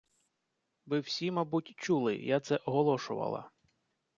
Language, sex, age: Ukrainian, male, 40-49